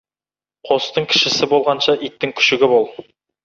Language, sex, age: Kazakh, male, 19-29